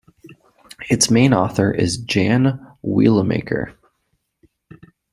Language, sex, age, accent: English, male, 19-29, United States English